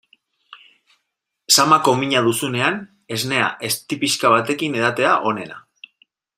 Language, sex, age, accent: Basque, male, 30-39, Mendebalekoa (Araba, Bizkaia, Gipuzkoako mendebaleko herri batzuk)